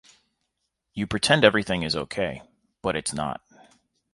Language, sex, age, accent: English, male, 30-39, United States English